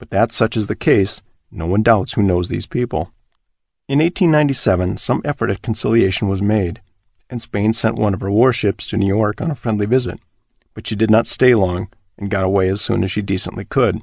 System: none